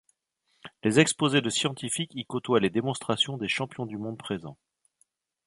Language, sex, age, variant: French, male, 40-49, Français de métropole